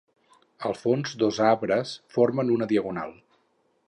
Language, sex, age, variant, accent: Catalan, male, 50-59, Central, central